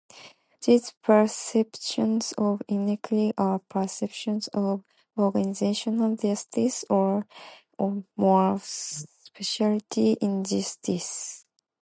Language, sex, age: English, female, 19-29